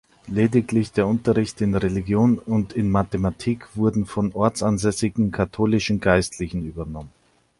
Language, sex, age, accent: German, male, 40-49, Deutschland Deutsch